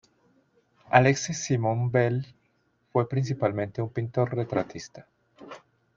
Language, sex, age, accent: Spanish, male, 30-39, Andino-Pacífico: Colombia, Perú, Ecuador, oeste de Bolivia y Venezuela andina